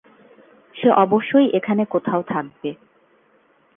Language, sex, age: Bengali, female, 19-29